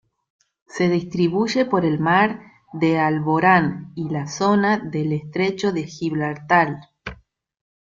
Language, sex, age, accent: Spanish, female, 40-49, Rioplatense: Argentina, Uruguay, este de Bolivia, Paraguay